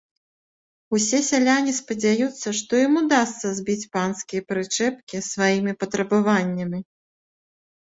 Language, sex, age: Belarusian, female, 40-49